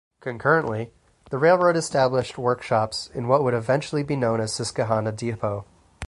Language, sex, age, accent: English, male, 19-29, United States English